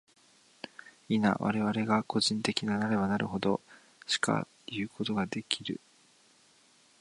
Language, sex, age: Japanese, male, 19-29